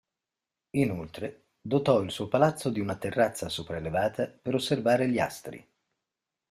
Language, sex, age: Italian, male, 40-49